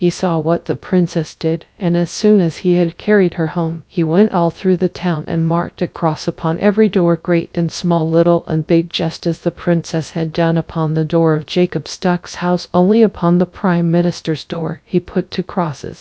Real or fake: fake